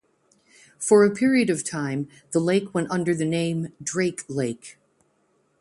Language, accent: English, United States English